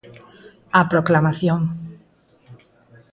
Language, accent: Galician, Normativo (estándar)